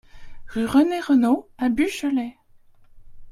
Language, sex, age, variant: French, female, 19-29, Français de métropole